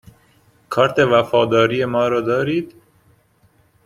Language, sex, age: Persian, male, 30-39